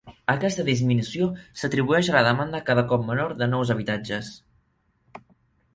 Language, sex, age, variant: Catalan, male, under 19, Central